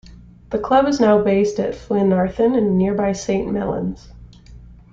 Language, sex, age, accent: English, female, 19-29, United States English